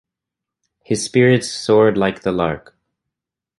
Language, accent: English, United States English